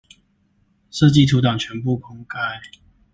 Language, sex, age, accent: Chinese, male, 19-29, 出生地：臺北市